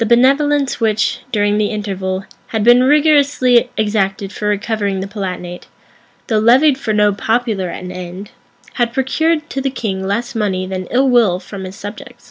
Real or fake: real